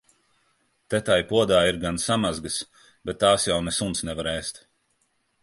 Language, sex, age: Latvian, male, 30-39